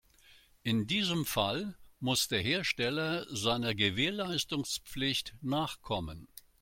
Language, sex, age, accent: German, male, 70-79, Deutschland Deutsch